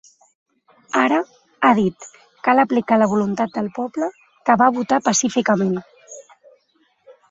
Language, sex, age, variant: Catalan, female, 19-29, Central